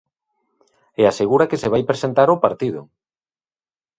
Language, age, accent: Galician, 40-49, Normativo (estándar)